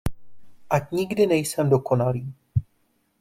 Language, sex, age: Czech, male, 30-39